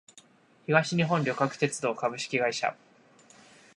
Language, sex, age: Japanese, male, 19-29